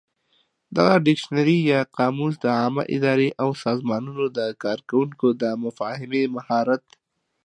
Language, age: Pashto, 30-39